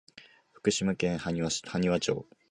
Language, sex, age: Japanese, male, 19-29